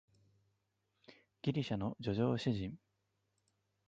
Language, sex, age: Japanese, male, 30-39